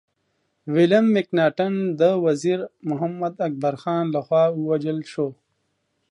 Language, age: Pashto, 19-29